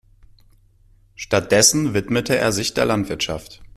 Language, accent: German, Deutschland Deutsch